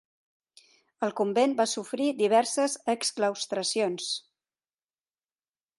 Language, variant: Catalan, Central